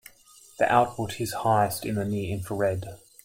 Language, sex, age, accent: English, male, 19-29, Australian English